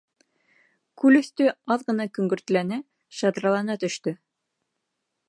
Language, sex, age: Bashkir, female, 19-29